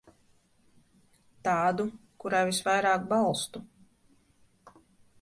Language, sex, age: Latvian, female, 30-39